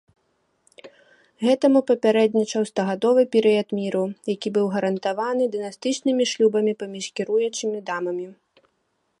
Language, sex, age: Belarusian, female, 19-29